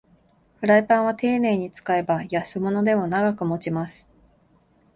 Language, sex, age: Japanese, female, 19-29